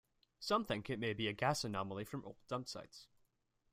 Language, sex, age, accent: English, male, 19-29, England English